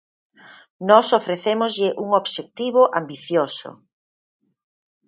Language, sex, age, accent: Galician, female, 50-59, Normativo (estándar)